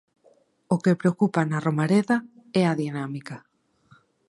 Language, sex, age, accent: Galician, female, 30-39, Normativo (estándar)